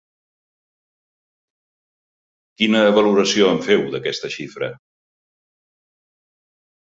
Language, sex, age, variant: Catalan, male, 70-79, Central